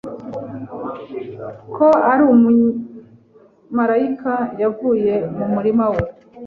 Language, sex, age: Kinyarwanda, female, 40-49